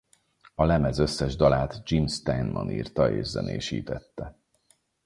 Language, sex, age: Hungarian, male, 40-49